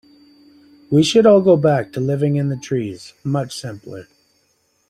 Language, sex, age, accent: English, male, 30-39, Canadian English